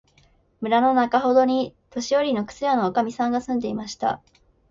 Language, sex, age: Japanese, female, 19-29